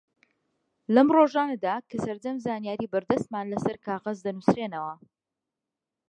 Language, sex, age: Central Kurdish, female, 30-39